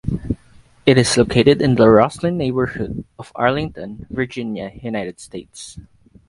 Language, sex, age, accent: English, male, 19-29, Filipino